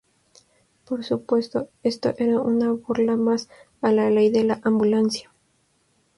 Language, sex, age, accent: Spanish, female, under 19, México